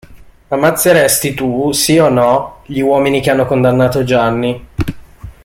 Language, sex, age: Italian, male, 19-29